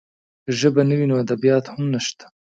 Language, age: Pashto, 30-39